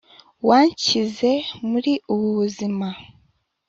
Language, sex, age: Kinyarwanda, female, 19-29